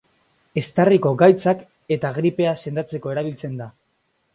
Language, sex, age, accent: Basque, male, under 19, Mendebalekoa (Araba, Bizkaia, Gipuzkoako mendebaleko herri batzuk)